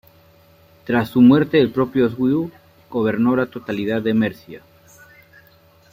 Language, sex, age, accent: Spanish, male, 40-49, Andino-Pacífico: Colombia, Perú, Ecuador, oeste de Bolivia y Venezuela andina